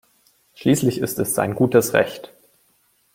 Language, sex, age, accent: German, male, 19-29, Deutschland Deutsch